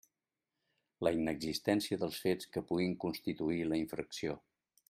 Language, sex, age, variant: Catalan, male, 60-69, Central